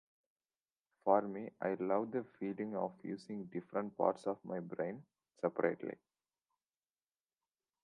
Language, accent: English, India and South Asia (India, Pakistan, Sri Lanka)